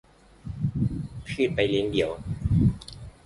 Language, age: Thai, 19-29